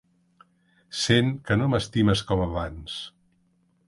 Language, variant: Catalan, Central